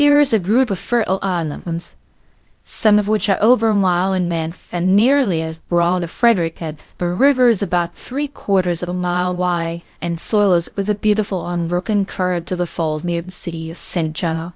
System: TTS, VITS